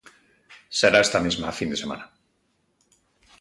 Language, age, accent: Galician, 50-59, Atlántico (seseo e gheada)